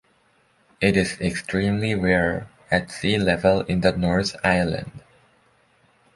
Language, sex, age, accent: English, male, under 19, United States English